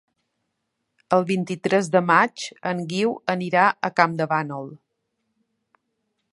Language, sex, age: Catalan, female, 40-49